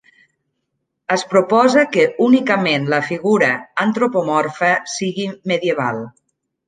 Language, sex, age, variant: Catalan, female, 40-49, Nord-Occidental